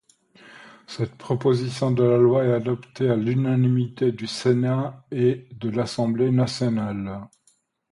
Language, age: French, 50-59